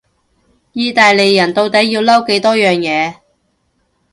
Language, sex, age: Cantonese, female, 30-39